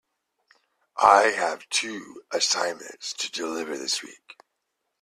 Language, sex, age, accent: English, male, 50-59, England English